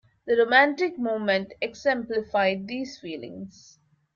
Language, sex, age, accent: English, female, 30-39, India and South Asia (India, Pakistan, Sri Lanka)